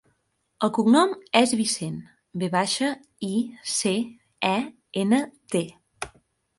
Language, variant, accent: Catalan, Central, Girona